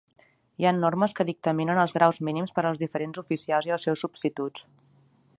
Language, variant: Catalan, Nord-Occidental